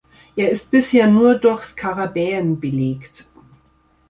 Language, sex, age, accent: German, female, 50-59, Deutschland Deutsch